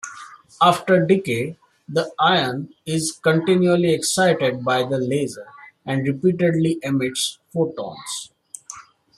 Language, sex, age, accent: English, male, 30-39, India and South Asia (India, Pakistan, Sri Lanka)